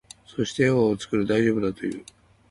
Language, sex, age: Japanese, male, 50-59